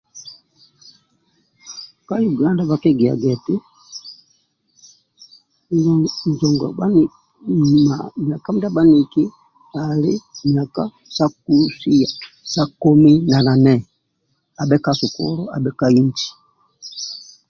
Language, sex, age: Amba (Uganda), male, 60-69